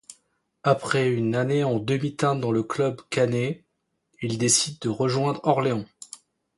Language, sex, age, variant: French, male, 30-39, Français de métropole